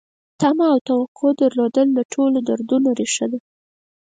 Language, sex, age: Pashto, female, under 19